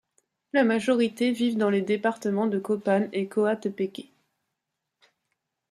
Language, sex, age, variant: French, female, 30-39, Français de métropole